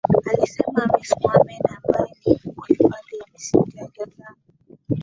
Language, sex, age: Swahili, female, 19-29